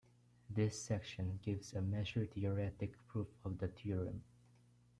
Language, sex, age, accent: English, male, 19-29, Filipino